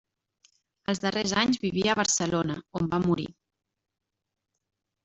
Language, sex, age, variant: Catalan, female, 30-39, Central